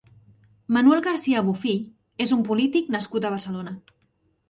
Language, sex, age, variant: Catalan, female, 30-39, Central